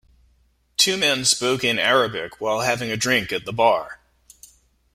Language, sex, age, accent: English, male, 40-49, Canadian English